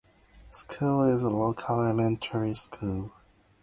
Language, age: English, 19-29